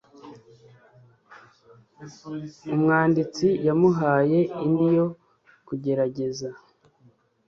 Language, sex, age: Kinyarwanda, male, 30-39